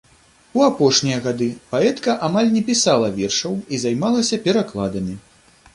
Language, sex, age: Belarusian, male, 30-39